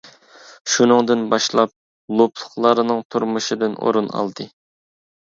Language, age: Uyghur, 19-29